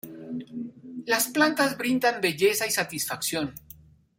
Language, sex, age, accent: Spanish, male, 50-59, México